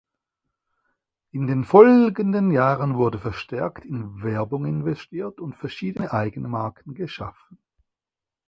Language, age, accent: German, 50-59, Schweizerdeutsch